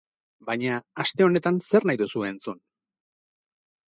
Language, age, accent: Basque, 40-49, Erdialdekoa edo Nafarra (Gipuzkoa, Nafarroa)